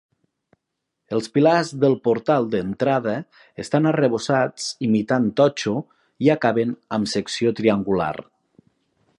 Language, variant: Catalan, Nord-Occidental